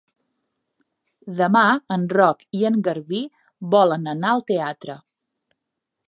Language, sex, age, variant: Catalan, female, 40-49, Central